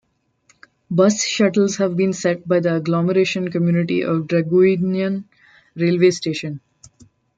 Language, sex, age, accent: English, female, 19-29, India and South Asia (India, Pakistan, Sri Lanka)